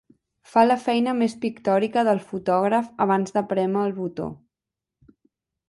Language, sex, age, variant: Catalan, female, under 19, Central